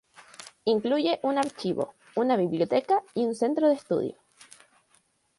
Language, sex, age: Spanish, female, 19-29